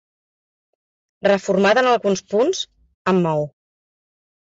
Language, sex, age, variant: Catalan, female, 40-49, Central